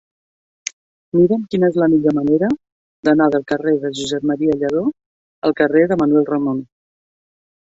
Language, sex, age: Catalan, female, 60-69